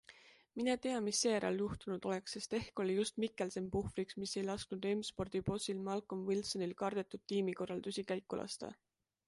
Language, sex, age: Estonian, female, 19-29